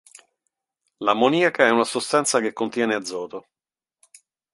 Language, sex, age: Italian, male, 50-59